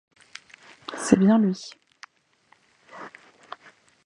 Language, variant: French, Français de métropole